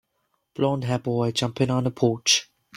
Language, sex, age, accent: English, male, 19-29, England English